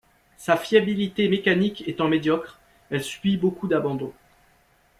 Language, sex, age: French, male, 30-39